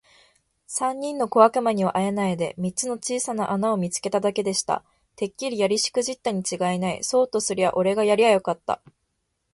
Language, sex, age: Japanese, female, 19-29